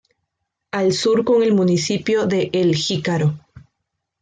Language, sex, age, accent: Spanish, female, 19-29, Andino-Pacífico: Colombia, Perú, Ecuador, oeste de Bolivia y Venezuela andina